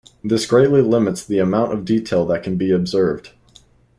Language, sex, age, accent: English, male, 19-29, United States English